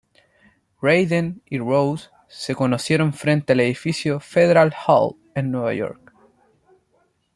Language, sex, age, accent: Spanish, male, 19-29, Chileno: Chile, Cuyo